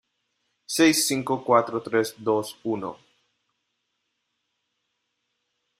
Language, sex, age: Spanish, male, 19-29